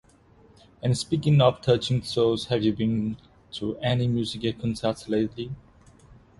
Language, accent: English, United States English